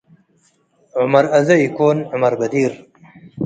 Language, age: Tigre, 19-29